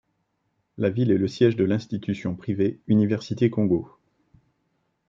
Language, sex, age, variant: French, male, 40-49, Français de métropole